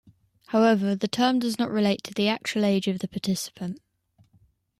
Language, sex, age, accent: English, female, 19-29, England English